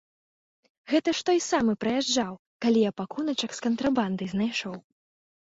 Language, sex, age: Belarusian, female, 19-29